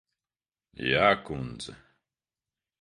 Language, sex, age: Latvian, male, 30-39